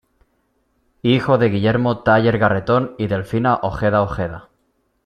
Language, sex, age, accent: Spanish, male, 30-39, España: Norte peninsular (Asturias, Castilla y León, Cantabria, País Vasco, Navarra, Aragón, La Rioja, Guadalajara, Cuenca)